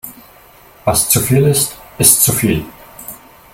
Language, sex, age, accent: German, male, 19-29, Deutschland Deutsch